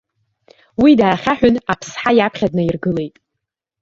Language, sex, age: Abkhazian, female, under 19